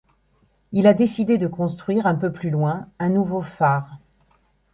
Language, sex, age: French, female, 50-59